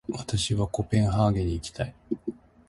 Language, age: Japanese, 30-39